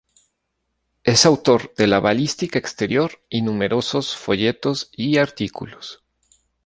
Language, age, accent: Spanish, 30-39, México